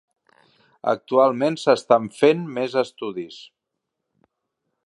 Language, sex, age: Catalan, male, 50-59